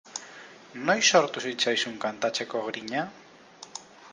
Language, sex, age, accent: Basque, male, 30-39, Mendebalekoa (Araba, Bizkaia, Gipuzkoako mendebaleko herri batzuk)